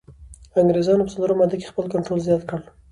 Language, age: Pashto, 19-29